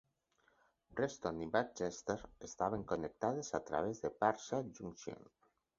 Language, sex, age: Catalan, male, 50-59